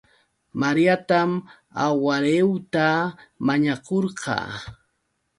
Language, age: Yauyos Quechua, 30-39